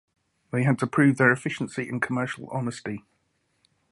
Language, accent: English, England English